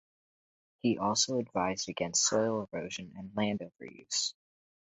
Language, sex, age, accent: English, male, under 19, United States English